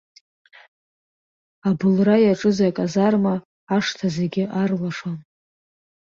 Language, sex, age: Abkhazian, female, 19-29